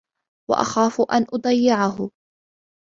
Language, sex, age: Arabic, female, 19-29